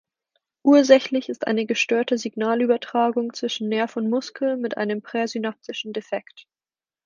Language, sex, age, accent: German, female, 19-29, Deutschland Deutsch